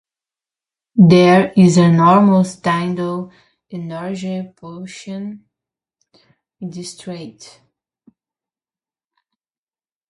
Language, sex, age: English, female, 19-29